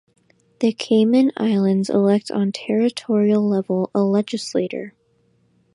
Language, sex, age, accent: English, female, under 19, United States English